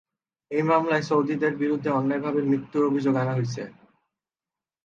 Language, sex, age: Bengali, male, 19-29